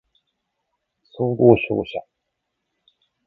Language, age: Japanese, 50-59